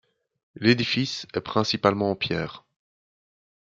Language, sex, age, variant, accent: French, male, 30-39, Français d'Europe, Français de Belgique